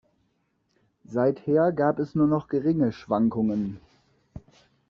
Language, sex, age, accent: German, male, 30-39, Deutschland Deutsch